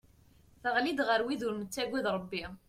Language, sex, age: Kabyle, female, 19-29